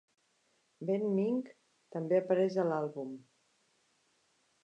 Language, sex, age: Catalan, female, 60-69